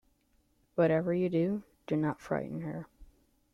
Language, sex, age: English, male, 19-29